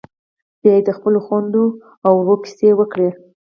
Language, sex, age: Pashto, female, 19-29